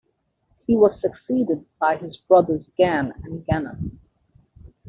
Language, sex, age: English, male, 19-29